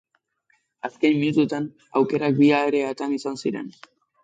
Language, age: Basque, under 19